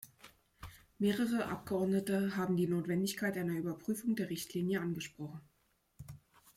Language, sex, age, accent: German, female, 40-49, Deutschland Deutsch